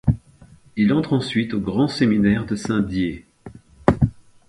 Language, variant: French, Français de métropole